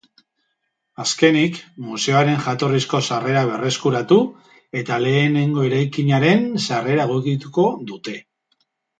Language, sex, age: Basque, male, 40-49